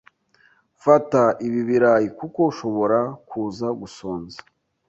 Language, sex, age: Kinyarwanda, male, 19-29